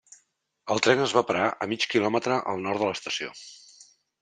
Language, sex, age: Catalan, male, 40-49